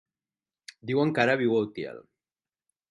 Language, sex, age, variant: Catalan, male, 40-49, Central